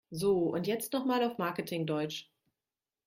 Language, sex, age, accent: German, female, 40-49, Deutschland Deutsch